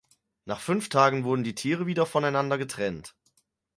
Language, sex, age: German, male, 30-39